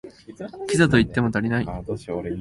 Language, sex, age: Japanese, male, 19-29